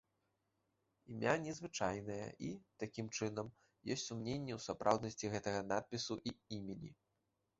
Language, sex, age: Belarusian, male, 19-29